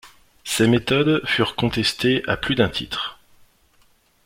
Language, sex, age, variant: French, male, 19-29, Français de métropole